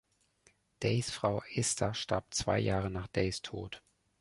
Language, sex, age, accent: German, male, 40-49, Deutschland Deutsch